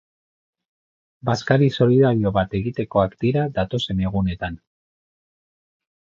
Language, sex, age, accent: Basque, male, 40-49, Mendebalekoa (Araba, Bizkaia, Gipuzkoako mendebaleko herri batzuk)